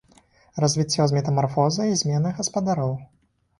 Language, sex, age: Belarusian, male, 19-29